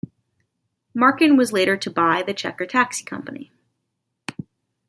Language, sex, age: English, female, 19-29